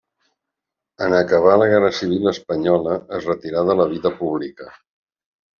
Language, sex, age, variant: Catalan, male, 60-69, Central